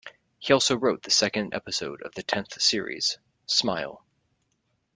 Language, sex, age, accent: English, male, 30-39, United States English